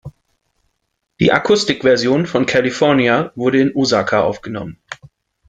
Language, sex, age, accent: German, male, 30-39, Deutschland Deutsch